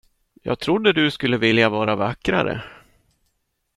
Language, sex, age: Swedish, male, 50-59